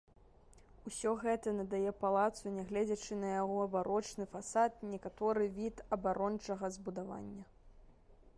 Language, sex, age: Belarusian, female, under 19